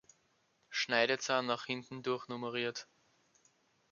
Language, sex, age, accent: German, male, 19-29, Österreichisches Deutsch